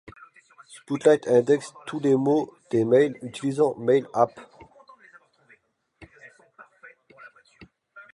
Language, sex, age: French, male, 30-39